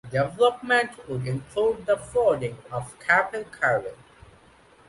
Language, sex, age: English, male, 19-29